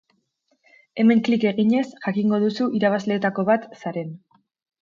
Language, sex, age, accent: Basque, female, 19-29, Mendebalekoa (Araba, Bizkaia, Gipuzkoako mendebaleko herri batzuk)